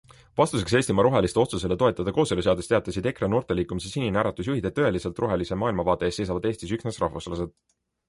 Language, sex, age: Estonian, male, 19-29